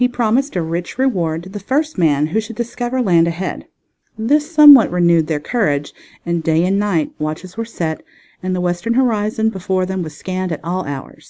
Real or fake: real